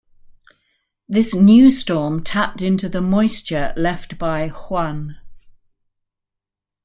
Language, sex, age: English, female, 60-69